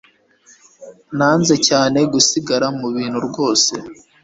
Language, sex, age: Kinyarwanda, male, under 19